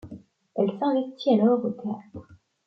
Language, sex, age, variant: French, female, 19-29, Français de métropole